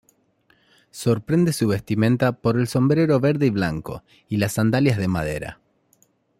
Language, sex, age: Spanish, male, 30-39